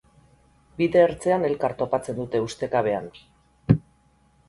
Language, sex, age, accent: Basque, female, 40-49, Erdialdekoa edo Nafarra (Gipuzkoa, Nafarroa)